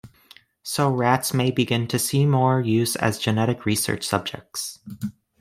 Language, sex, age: English, male, under 19